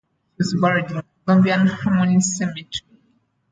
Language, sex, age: English, female, 19-29